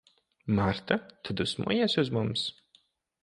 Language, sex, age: Latvian, male, 19-29